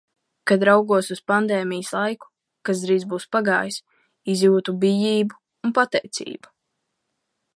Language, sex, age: Latvian, female, under 19